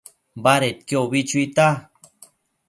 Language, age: Matsés, 30-39